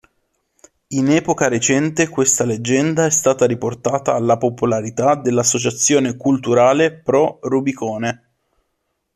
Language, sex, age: Italian, male, 19-29